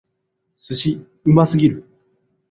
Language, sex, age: Japanese, male, 40-49